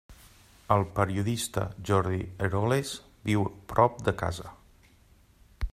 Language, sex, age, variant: Catalan, male, 40-49, Central